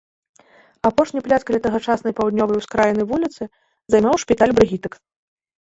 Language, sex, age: Belarusian, female, 19-29